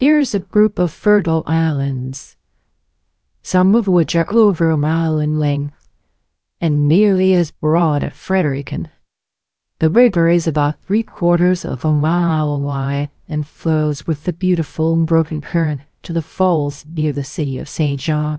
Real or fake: fake